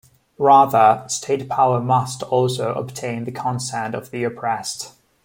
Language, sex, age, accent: English, male, 19-29, England English